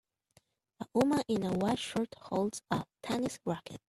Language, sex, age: English, female, 19-29